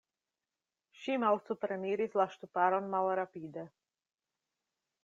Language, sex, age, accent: Esperanto, female, 40-49, Internacia